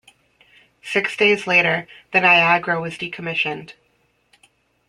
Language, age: English, 30-39